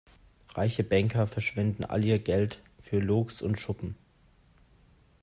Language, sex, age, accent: German, male, 19-29, Deutschland Deutsch